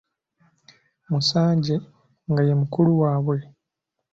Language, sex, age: Ganda, male, 19-29